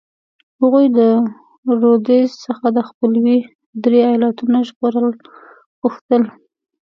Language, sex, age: Pashto, female, 19-29